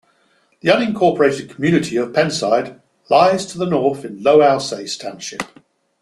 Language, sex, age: English, male, 60-69